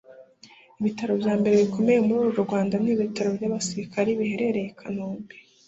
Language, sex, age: Kinyarwanda, female, 19-29